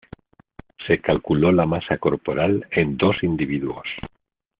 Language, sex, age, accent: Spanish, male, 50-59, España: Centro-Sur peninsular (Madrid, Toledo, Castilla-La Mancha)